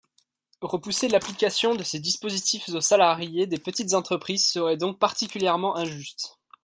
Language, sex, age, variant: French, male, 19-29, Français de métropole